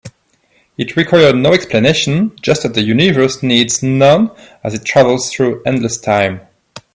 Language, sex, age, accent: English, male, 30-39, England English